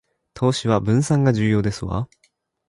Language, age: Japanese, 19-29